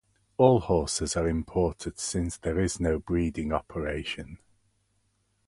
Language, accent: English, England English